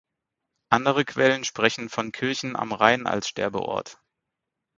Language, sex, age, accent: German, male, 30-39, Deutschland Deutsch